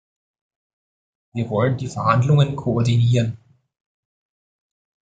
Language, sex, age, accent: German, male, 30-39, Österreichisches Deutsch